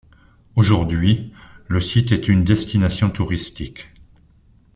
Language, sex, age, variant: French, male, 60-69, Français de métropole